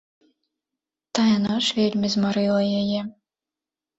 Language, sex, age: Belarusian, female, 19-29